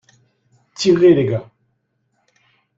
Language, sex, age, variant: French, male, 50-59, Français de métropole